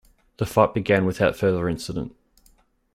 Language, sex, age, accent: English, male, 19-29, Australian English